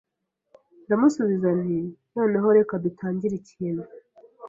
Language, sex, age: Kinyarwanda, female, 19-29